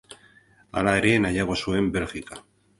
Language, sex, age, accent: Basque, male, 50-59, Mendebalekoa (Araba, Bizkaia, Gipuzkoako mendebaleko herri batzuk)